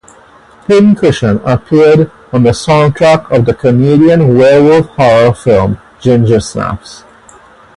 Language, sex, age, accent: English, male, 40-49, West Indies and Bermuda (Bahamas, Bermuda, Jamaica, Trinidad)